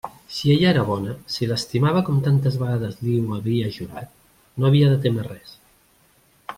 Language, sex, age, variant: Catalan, male, 50-59, Central